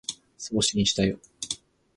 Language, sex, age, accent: Japanese, male, 19-29, 標準語